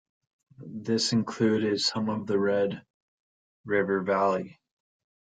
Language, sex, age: English, male, 30-39